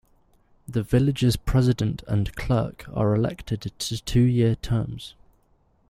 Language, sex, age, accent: English, male, 19-29, England English